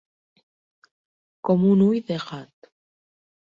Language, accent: Catalan, valencià